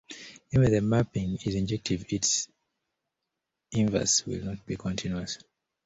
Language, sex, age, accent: English, male, 19-29, United States English